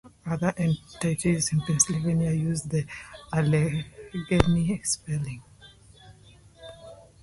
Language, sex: English, female